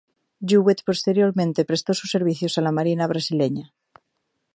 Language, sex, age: Spanish, female, 30-39